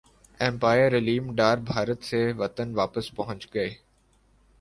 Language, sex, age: Urdu, male, 19-29